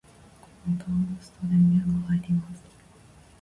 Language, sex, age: Japanese, female, 19-29